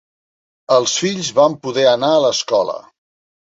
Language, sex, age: Catalan, male, 50-59